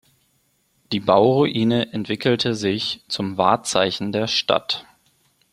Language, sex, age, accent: German, male, 19-29, Deutschland Deutsch